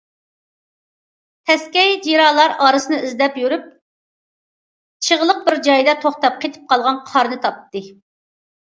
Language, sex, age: Uyghur, female, 40-49